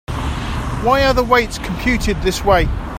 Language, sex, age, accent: English, male, 50-59, England English